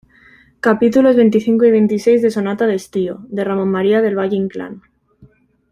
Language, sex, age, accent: Spanish, female, 19-29, España: Centro-Sur peninsular (Madrid, Toledo, Castilla-La Mancha)